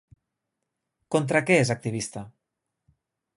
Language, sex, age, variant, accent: Catalan, male, 30-39, Nord-Occidental, nord-occidental